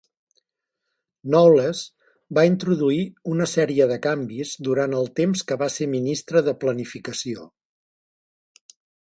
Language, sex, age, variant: Catalan, male, 60-69, Central